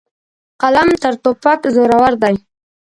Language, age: Pashto, 40-49